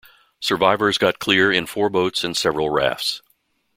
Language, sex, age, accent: English, male, 60-69, United States English